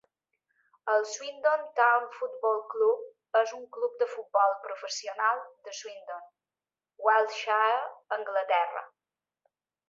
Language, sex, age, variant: Catalan, female, 40-49, Balear